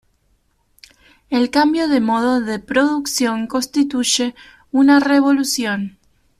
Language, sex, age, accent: Spanish, female, 19-29, Rioplatense: Argentina, Uruguay, este de Bolivia, Paraguay